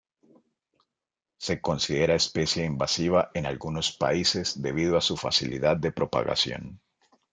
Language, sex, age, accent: Spanish, male, 40-49, Andino-Pacífico: Colombia, Perú, Ecuador, oeste de Bolivia y Venezuela andina